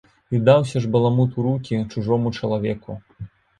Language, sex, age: Belarusian, male, 19-29